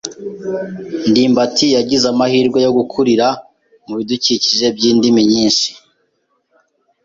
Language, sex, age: Kinyarwanda, male, 19-29